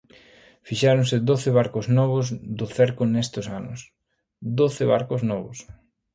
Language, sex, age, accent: Galician, male, 30-39, Normativo (estándar)